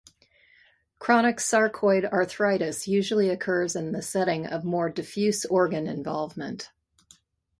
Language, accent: English, United States English